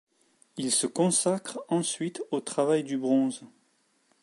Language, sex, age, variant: French, male, 40-49, Français de métropole